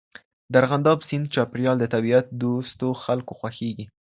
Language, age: Pashto, under 19